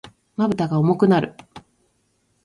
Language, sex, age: Japanese, female, 40-49